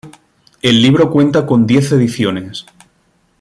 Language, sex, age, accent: Spanish, male, 40-49, España: Sur peninsular (Andalucia, Extremadura, Murcia)